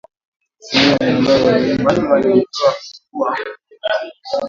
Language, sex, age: Swahili, male, 19-29